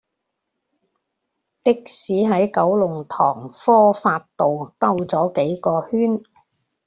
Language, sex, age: Cantonese, female, 70-79